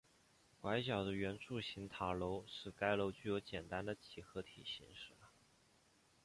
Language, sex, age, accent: Chinese, male, 19-29, 出生地：江西省